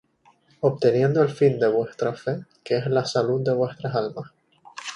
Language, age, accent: Spanish, 19-29, España: Islas Canarias